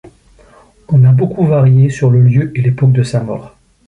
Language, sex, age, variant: French, male, 50-59, Français de métropole